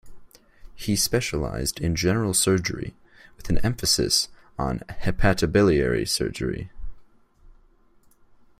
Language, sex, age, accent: English, male, under 19, United States English